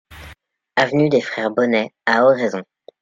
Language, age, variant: French, 19-29, Français de métropole